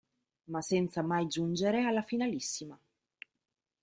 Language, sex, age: Italian, female, 30-39